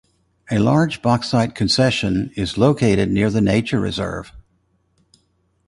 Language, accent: English, United States English